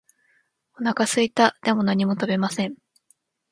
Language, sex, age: Japanese, female, 19-29